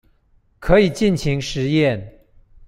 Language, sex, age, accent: Chinese, male, 40-49, 出生地：臺北市